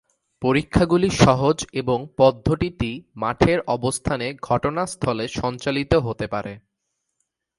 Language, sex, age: Bengali, male, 19-29